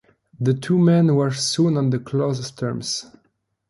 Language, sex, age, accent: English, male, 19-29, United States English